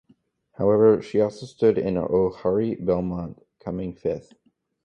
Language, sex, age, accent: English, male, under 19, United States English